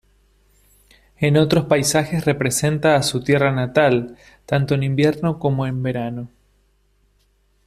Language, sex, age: Spanish, male, 30-39